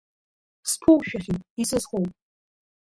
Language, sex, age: Abkhazian, female, under 19